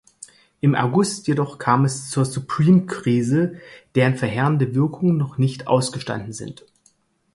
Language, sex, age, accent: German, male, 30-39, Deutschland Deutsch